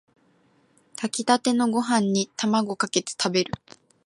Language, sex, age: Japanese, female, 19-29